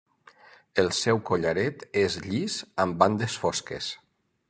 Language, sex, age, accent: Catalan, male, 50-59, valencià